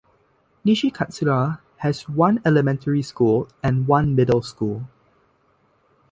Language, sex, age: English, male, under 19